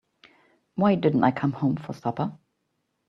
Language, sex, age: English, female, 50-59